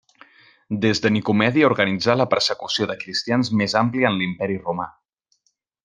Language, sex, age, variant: Catalan, male, 19-29, Central